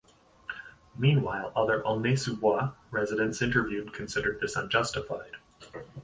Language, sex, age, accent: English, male, 30-39, Canadian English